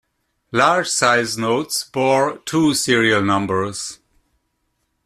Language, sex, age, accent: English, male, 50-59, Canadian English